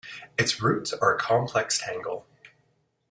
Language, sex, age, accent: English, male, 30-39, Canadian English